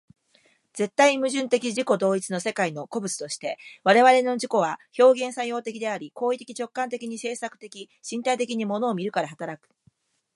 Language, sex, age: Japanese, male, 19-29